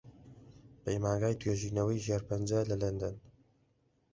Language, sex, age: Central Kurdish, male, under 19